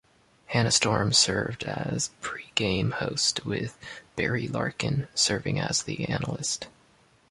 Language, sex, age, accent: English, male, 19-29, United States English